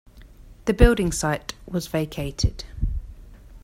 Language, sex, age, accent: English, female, 30-39, England English